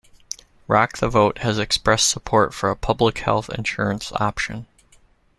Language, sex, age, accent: English, male, 30-39, United States English